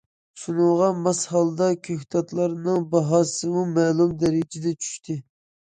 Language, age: Uyghur, 19-29